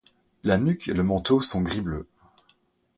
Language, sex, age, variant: French, male, 19-29, Français de métropole